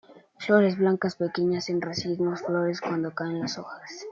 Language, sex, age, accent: Spanish, male, under 19, España: Norte peninsular (Asturias, Castilla y León, Cantabria, País Vasco, Navarra, Aragón, La Rioja, Guadalajara, Cuenca)